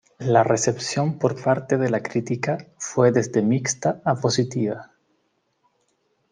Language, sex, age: Spanish, male, 40-49